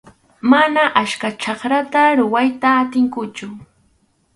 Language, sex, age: Arequipa-La Unión Quechua, female, 19-29